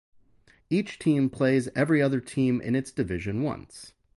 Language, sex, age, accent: English, male, 40-49, United States English